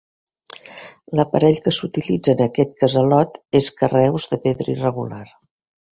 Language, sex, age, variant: Catalan, female, 50-59, Central